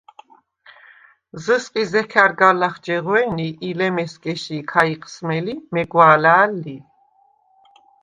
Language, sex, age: Svan, female, 50-59